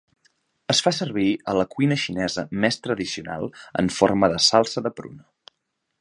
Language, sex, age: Catalan, male, 19-29